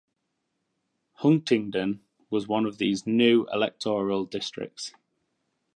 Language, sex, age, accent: English, male, 19-29, England English